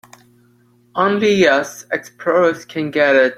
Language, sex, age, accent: English, male, under 19, England English